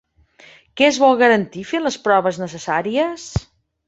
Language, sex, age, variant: Catalan, female, 50-59, Central